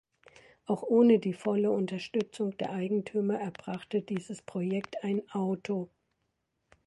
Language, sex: German, female